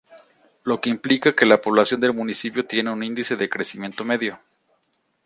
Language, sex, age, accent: Spanish, male, 40-49, México